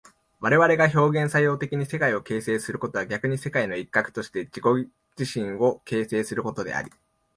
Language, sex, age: Japanese, male, 19-29